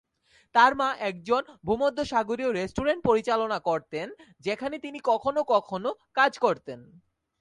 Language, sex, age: Bengali, male, 19-29